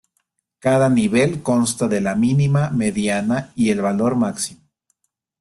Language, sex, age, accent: Spanish, male, 30-39, México